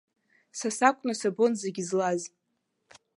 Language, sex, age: Abkhazian, female, 19-29